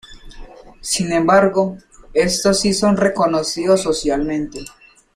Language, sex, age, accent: Spanish, male, under 19, Andino-Pacífico: Colombia, Perú, Ecuador, oeste de Bolivia y Venezuela andina